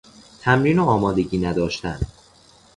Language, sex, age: Persian, male, under 19